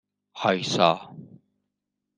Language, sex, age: Persian, male, 50-59